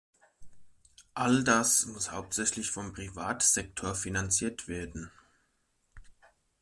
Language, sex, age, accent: German, male, 30-39, Deutschland Deutsch